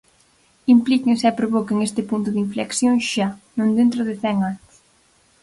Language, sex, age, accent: Galician, female, 19-29, Central (gheada)